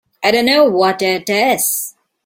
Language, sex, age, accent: English, female, 19-29, India and South Asia (India, Pakistan, Sri Lanka)